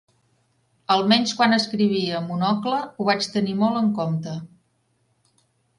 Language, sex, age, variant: Catalan, female, 50-59, Central